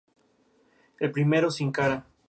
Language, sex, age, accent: Spanish, male, 19-29, México